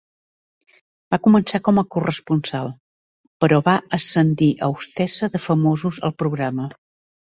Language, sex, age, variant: Catalan, female, 60-69, Central